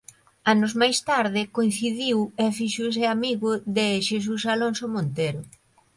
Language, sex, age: Galician, female, 50-59